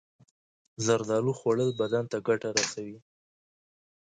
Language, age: Pashto, 19-29